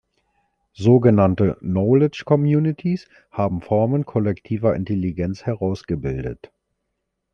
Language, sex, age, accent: German, male, 40-49, Deutschland Deutsch